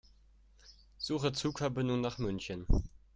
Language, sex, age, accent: German, male, under 19, Deutschland Deutsch